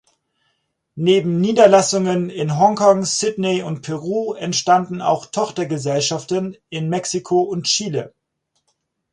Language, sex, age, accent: German, male, 40-49, Deutschland Deutsch